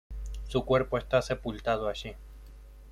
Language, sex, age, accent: Spanish, male, 30-39, Rioplatense: Argentina, Uruguay, este de Bolivia, Paraguay